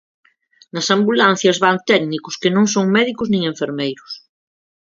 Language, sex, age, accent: Galician, female, 40-49, Oriental (común en zona oriental)